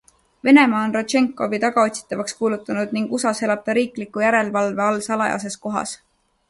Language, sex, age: Estonian, female, 19-29